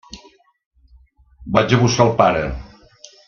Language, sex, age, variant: Catalan, male, 70-79, Central